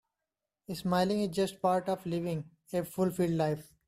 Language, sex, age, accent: English, male, 19-29, India and South Asia (India, Pakistan, Sri Lanka)